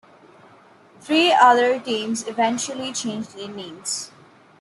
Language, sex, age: English, female, under 19